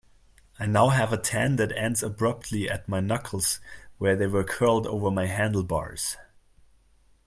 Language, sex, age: English, male, 30-39